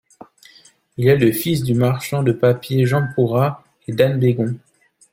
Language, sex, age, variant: French, male, 30-39, Français de métropole